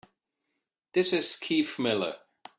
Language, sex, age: English, male, 30-39